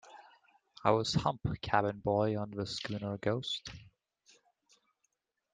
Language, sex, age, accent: English, male, 19-29, England English